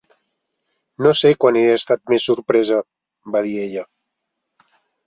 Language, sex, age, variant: Catalan, male, 40-49, Central